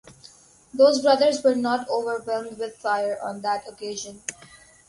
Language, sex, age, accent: English, female, under 19, India and South Asia (India, Pakistan, Sri Lanka)